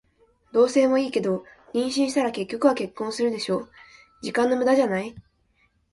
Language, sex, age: Japanese, female, under 19